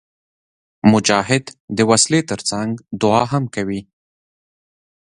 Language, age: Pashto, 30-39